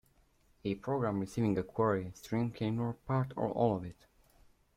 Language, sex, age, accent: English, male, 19-29, United States English